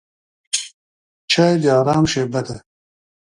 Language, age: Pashto, 60-69